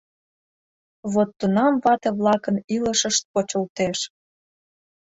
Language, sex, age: Mari, female, 19-29